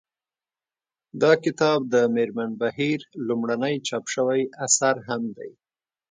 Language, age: Pashto, 30-39